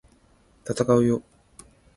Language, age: Japanese, 19-29